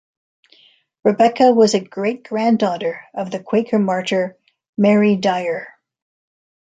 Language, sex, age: English, female, 60-69